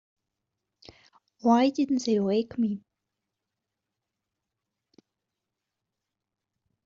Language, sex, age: English, female, 19-29